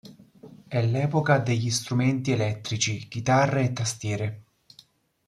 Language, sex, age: Italian, male, 19-29